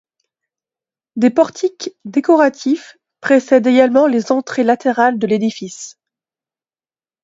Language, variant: French, Français de métropole